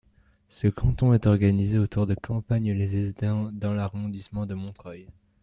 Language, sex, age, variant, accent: French, male, under 19, Français d'Europe, Français de Belgique